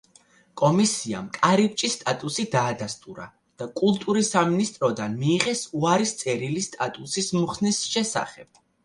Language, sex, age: Georgian, male, 19-29